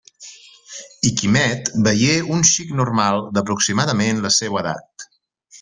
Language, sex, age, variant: Catalan, male, 40-49, Central